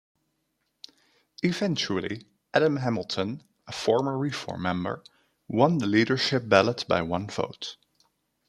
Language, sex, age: English, male, 30-39